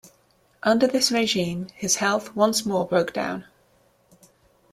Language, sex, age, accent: English, female, 30-39, England English